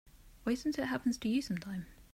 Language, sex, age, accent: English, female, 30-39, England English